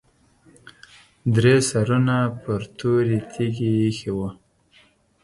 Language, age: Pashto, 30-39